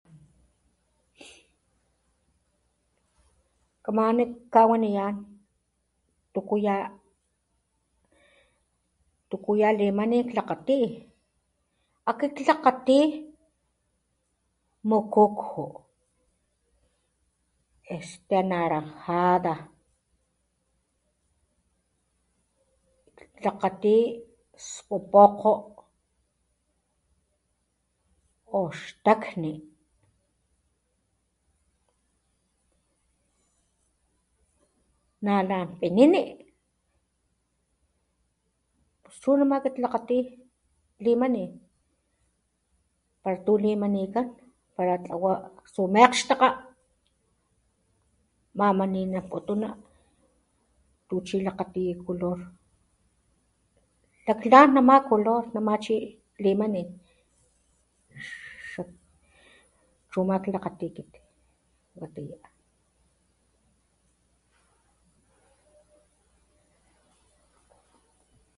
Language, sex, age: Papantla Totonac, female, 40-49